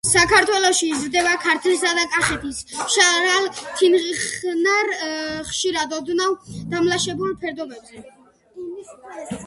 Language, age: Georgian, 19-29